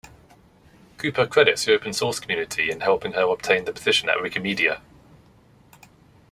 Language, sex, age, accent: English, male, 30-39, England English